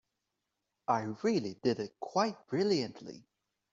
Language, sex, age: English, male, 19-29